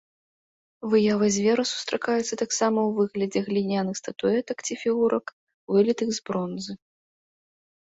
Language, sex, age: Belarusian, female, 30-39